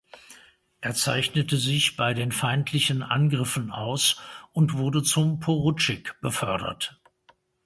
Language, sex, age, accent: German, male, 60-69, Deutschland Deutsch